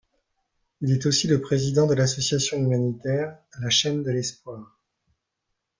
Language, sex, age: French, male, 40-49